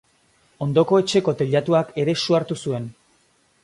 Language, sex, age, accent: Basque, male, under 19, Mendebalekoa (Araba, Bizkaia, Gipuzkoako mendebaleko herri batzuk)